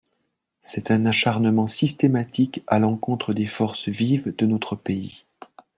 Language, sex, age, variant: French, male, 40-49, Français de métropole